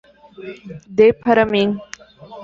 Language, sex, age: Portuguese, female, 19-29